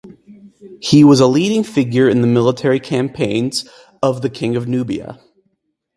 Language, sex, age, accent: English, male, 19-29, United States English